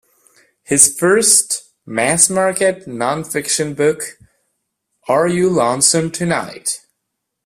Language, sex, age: English, male, 19-29